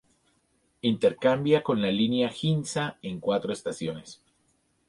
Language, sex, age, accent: Spanish, male, 40-49, Andino-Pacífico: Colombia, Perú, Ecuador, oeste de Bolivia y Venezuela andina